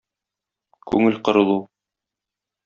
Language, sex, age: Tatar, male, 30-39